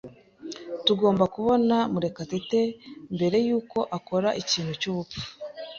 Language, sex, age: Kinyarwanda, female, 19-29